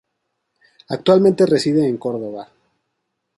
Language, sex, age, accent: Spanish, male, 30-39, México